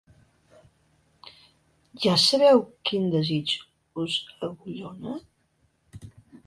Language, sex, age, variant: Catalan, female, 40-49, Central